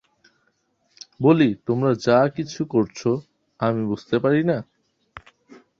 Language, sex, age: Bengali, male, 19-29